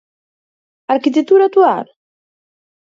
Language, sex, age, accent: Galician, female, 30-39, Central (gheada)